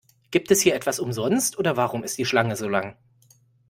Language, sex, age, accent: German, male, 19-29, Deutschland Deutsch